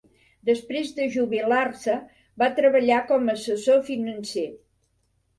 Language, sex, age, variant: Catalan, female, 60-69, Central